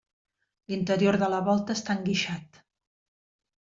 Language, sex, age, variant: Catalan, female, 50-59, Central